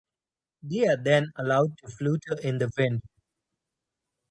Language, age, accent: English, 30-39, United States English; India and South Asia (India, Pakistan, Sri Lanka)